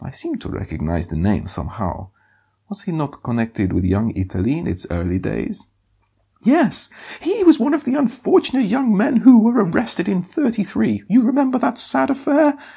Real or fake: real